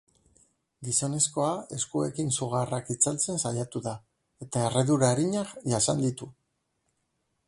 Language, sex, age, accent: Basque, male, 40-49, Batua